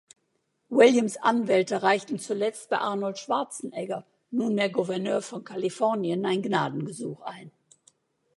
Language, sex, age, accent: German, female, 60-69, Deutschland Deutsch